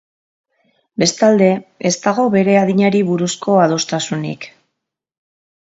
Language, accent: Basque, Mendebalekoa (Araba, Bizkaia, Gipuzkoako mendebaleko herri batzuk)